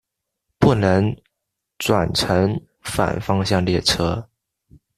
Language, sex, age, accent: Chinese, male, under 19, 出生地：广东省